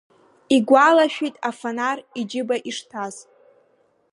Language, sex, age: Abkhazian, female, under 19